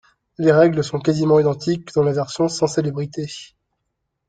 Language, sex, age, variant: French, male, 19-29, Français de métropole